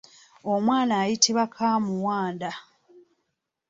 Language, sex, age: Ganda, female, 30-39